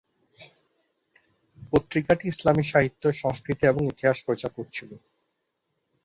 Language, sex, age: Bengali, male, 30-39